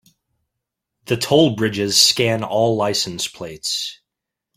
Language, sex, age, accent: English, male, 30-39, United States English